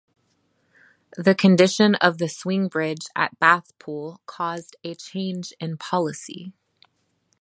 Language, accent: English, United States English